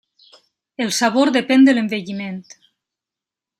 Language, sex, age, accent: Catalan, female, 30-39, valencià